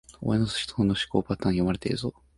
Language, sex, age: Japanese, male, 19-29